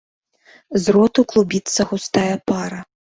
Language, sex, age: Belarusian, female, 19-29